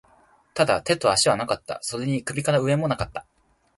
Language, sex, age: Japanese, male, 19-29